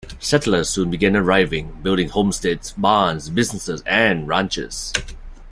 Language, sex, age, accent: English, male, 30-39, Singaporean English